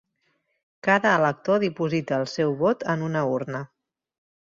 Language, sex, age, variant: Catalan, female, 30-39, Central